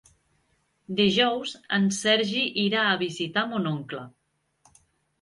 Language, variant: Catalan, Central